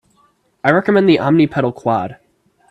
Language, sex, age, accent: English, female, under 19, United States English